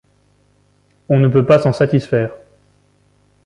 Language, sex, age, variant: French, male, 19-29, Français de métropole